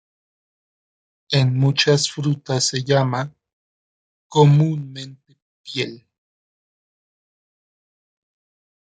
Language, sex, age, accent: Spanish, male, 40-49, México